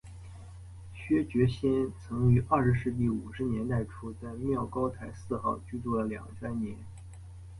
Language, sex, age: Chinese, male, 19-29